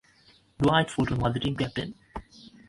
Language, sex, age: English, male, under 19